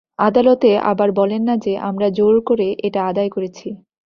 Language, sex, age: Bengali, female, 19-29